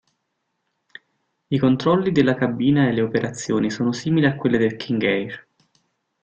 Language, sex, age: Italian, male, 19-29